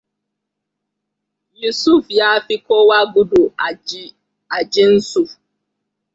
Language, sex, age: Hausa, female, 19-29